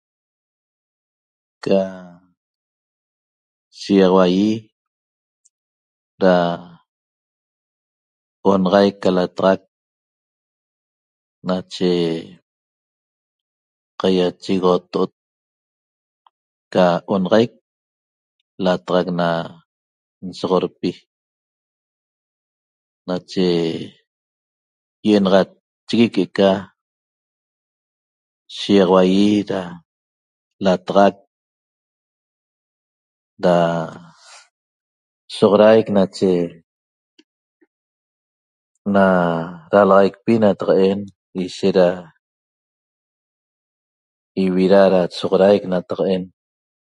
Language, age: Toba, 60-69